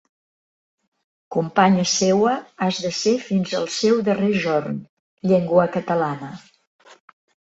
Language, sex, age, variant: Catalan, female, 60-69, Central